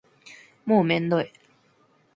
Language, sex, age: Japanese, female, under 19